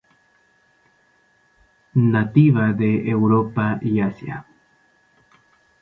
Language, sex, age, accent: Spanish, male, 19-29, México